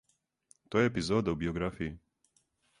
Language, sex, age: Serbian, male, 30-39